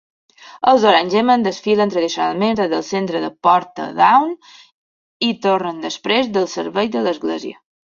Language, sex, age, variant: Catalan, female, 30-39, Balear